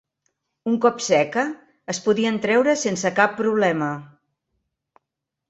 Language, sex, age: Catalan, female, 60-69